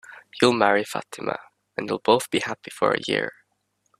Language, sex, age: English, male, under 19